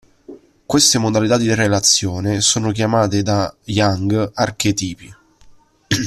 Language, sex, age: Italian, male, 19-29